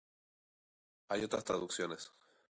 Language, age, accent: Spanish, 19-29, España: Islas Canarias; Rioplatense: Argentina, Uruguay, este de Bolivia, Paraguay